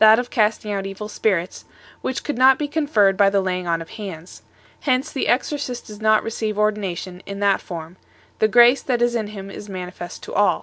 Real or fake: real